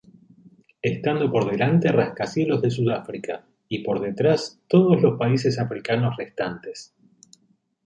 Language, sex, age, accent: Spanish, male, 40-49, Rioplatense: Argentina, Uruguay, este de Bolivia, Paraguay